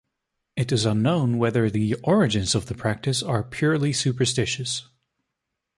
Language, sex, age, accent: English, male, 19-29, United States English